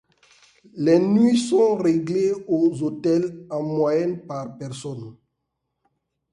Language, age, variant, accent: French, 30-39, Français d'Afrique subsaharienne et des îles africaines, Français de Côte d’Ivoire